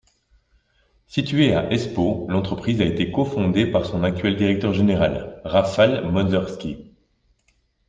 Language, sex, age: French, male, 30-39